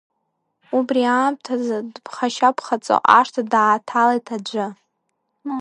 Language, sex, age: Abkhazian, female, under 19